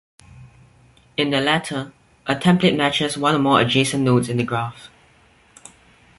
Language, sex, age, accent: English, male, under 19, Singaporean English